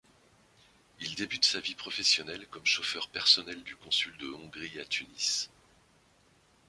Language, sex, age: French, male, 50-59